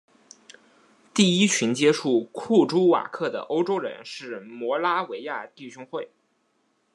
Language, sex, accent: Chinese, male, 出生地：湖北省